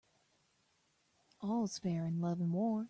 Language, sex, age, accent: English, female, 30-39, United States English